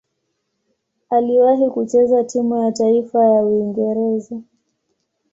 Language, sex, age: Swahili, female, 19-29